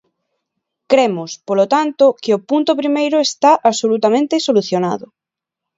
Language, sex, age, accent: Galician, female, 19-29, Neofalante